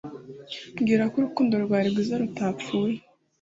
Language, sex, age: Kinyarwanda, female, 19-29